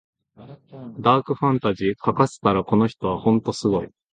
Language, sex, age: Japanese, male, under 19